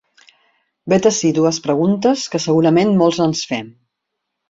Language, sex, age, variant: Catalan, female, 40-49, Central